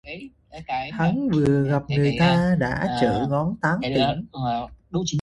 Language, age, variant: Vietnamese, 19-29, Hà Nội